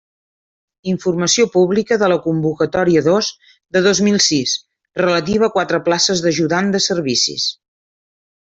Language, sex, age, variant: Catalan, female, 50-59, Central